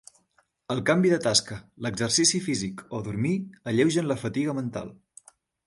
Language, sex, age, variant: Catalan, male, 30-39, Central